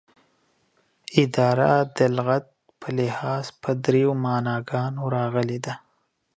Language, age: Pashto, 19-29